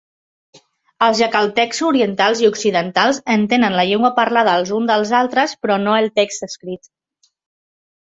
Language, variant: Catalan, Central